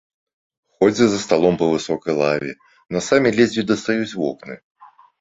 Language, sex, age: Belarusian, male, 40-49